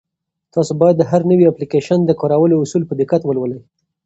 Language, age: Pashto, 19-29